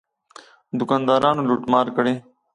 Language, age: Pashto, 19-29